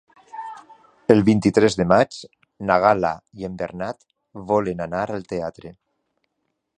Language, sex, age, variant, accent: Catalan, male, 50-59, Valencià central, valencià